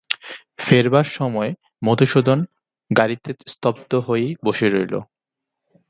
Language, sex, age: Bengali, male, 19-29